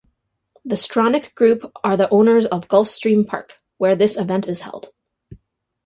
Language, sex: English, female